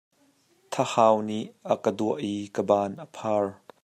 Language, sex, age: Hakha Chin, male, 30-39